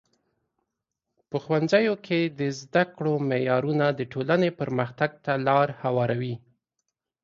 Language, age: Pashto, 30-39